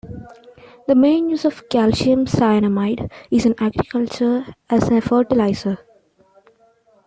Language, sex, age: English, female, 19-29